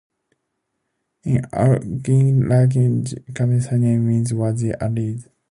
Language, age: English, 19-29